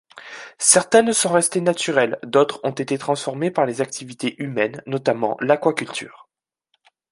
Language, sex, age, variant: French, male, 19-29, Français de métropole